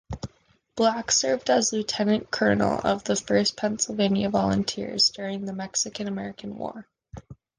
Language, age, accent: English, 19-29, United States English